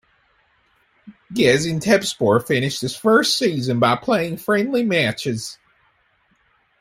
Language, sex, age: English, male, 40-49